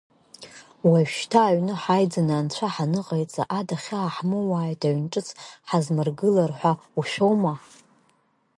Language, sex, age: Abkhazian, female, 30-39